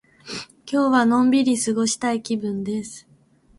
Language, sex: Japanese, female